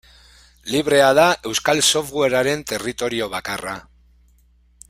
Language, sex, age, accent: Basque, male, 30-39, Mendebalekoa (Araba, Bizkaia, Gipuzkoako mendebaleko herri batzuk)